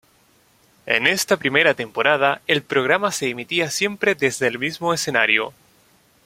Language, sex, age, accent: Spanish, male, 19-29, Chileno: Chile, Cuyo